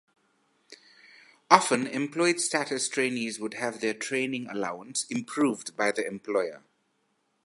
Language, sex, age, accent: English, male, 40-49, England English